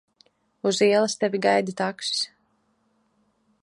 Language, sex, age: Latvian, female, 19-29